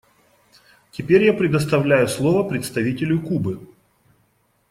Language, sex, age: Russian, male, 40-49